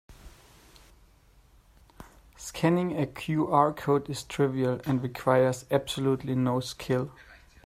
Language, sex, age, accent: English, male, 30-39, United States English